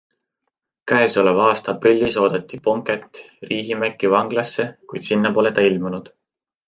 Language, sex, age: Estonian, male, 19-29